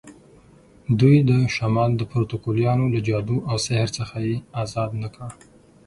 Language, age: Pashto, 30-39